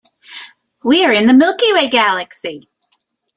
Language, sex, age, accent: English, female, 40-49, United States English